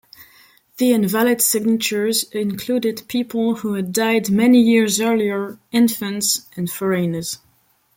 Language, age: English, 19-29